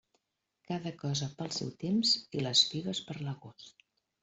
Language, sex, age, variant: Catalan, female, 50-59, Central